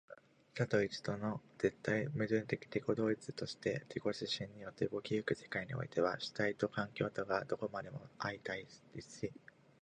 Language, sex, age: Japanese, male, 19-29